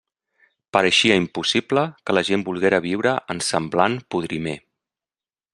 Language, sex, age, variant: Catalan, male, 40-49, Central